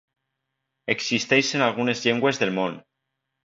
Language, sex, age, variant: Catalan, male, 19-29, Valencià septentrional